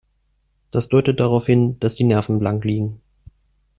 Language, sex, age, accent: German, male, 19-29, Deutschland Deutsch